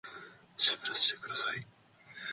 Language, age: Japanese, 19-29